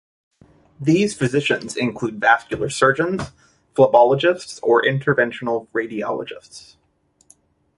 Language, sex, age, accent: English, male, 30-39, United States English